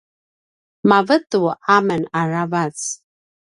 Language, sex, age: Paiwan, female, 50-59